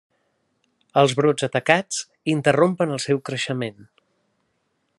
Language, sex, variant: Catalan, male, Central